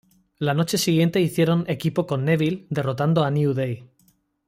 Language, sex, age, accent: Spanish, male, 30-39, España: Sur peninsular (Andalucia, Extremadura, Murcia)